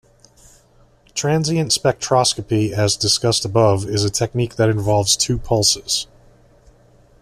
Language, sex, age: English, male, 30-39